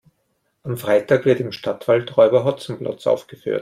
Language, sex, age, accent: German, male, 50-59, Österreichisches Deutsch